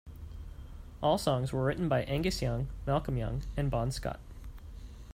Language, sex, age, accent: English, male, 19-29, United States English